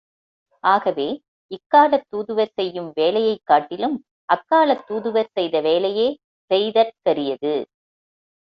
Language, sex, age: Tamil, female, 50-59